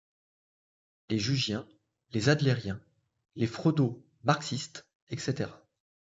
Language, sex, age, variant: French, male, 30-39, Français de métropole